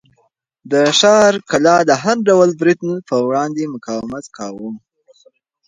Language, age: Pashto, 19-29